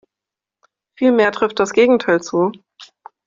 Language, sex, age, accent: German, female, 19-29, Deutschland Deutsch